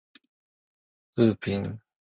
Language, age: Japanese, 30-39